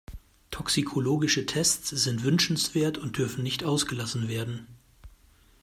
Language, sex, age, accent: German, male, 40-49, Deutschland Deutsch